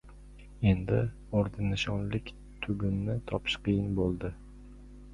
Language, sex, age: Uzbek, male, 19-29